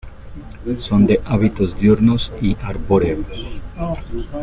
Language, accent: Spanish, Andino-Pacífico: Colombia, Perú, Ecuador, oeste de Bolivia y Venezuela andina